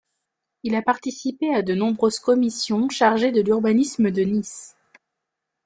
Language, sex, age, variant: French, female, 30-39, Français de métropole